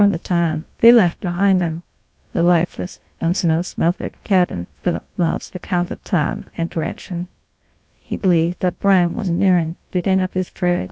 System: TTS, GlowTTS